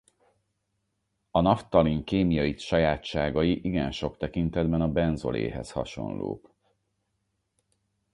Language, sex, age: Hungarian, male, 40-49